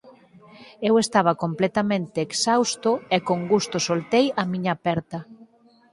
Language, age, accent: Galician, 40-49, Oriental (común en zona oriental)